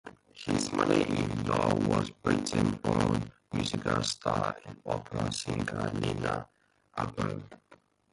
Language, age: English, 19-29